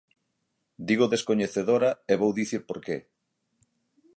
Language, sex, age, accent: Galician, male, 40-49, Normativo (estándar)